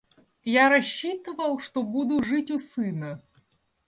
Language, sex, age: Russian, female, 40-49